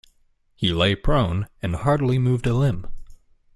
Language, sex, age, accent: English, male, 19-29, United States English